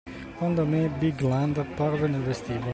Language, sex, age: Italian, male, 40-49